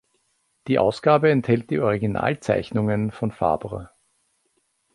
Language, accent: German, Österreichisches Deutsch